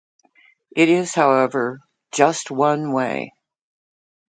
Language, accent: English, West Coast